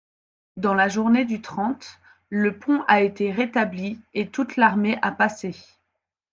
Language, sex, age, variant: French, female, 30-39, Français de métropole